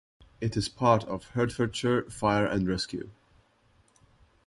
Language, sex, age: English, male, 19-29